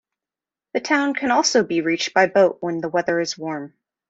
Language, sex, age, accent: English, female, 30-39, United States English